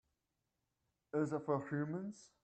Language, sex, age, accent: English, male, 30-39, United States English